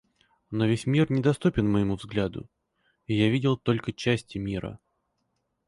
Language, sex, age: Russian, male, 30-39